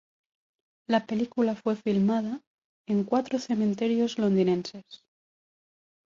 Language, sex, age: Spanish, female, 19-29